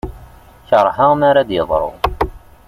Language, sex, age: Kabyle, male, 19-29